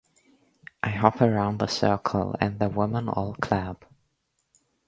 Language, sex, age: English, female, under 19